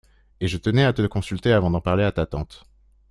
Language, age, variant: French, 19-29, Français de métropole